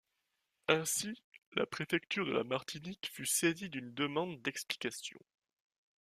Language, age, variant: French, 19-29, Français de métropole